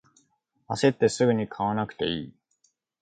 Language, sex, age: Japanese, male, 19-29